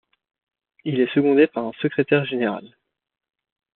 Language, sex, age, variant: French, male, 19-29, Français de métropole